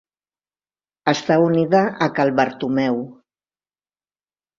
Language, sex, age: Catalan, female, 60-69